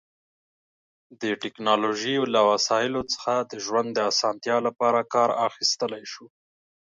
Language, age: Pashto, 30-39